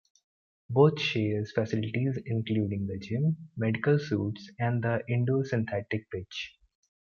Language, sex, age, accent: English, male, 30-39, India and South Asia (India, Pakistan, Sri Lanka)